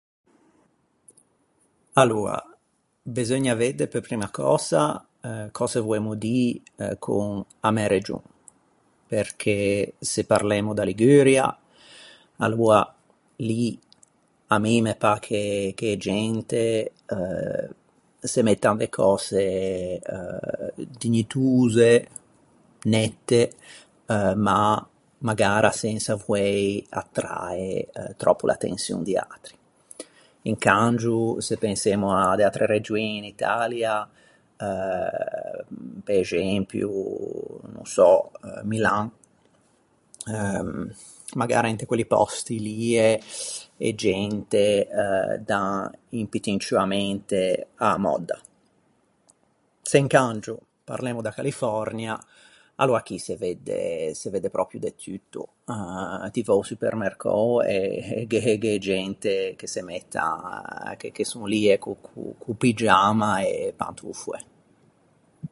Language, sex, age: Ligurian, male, 30-39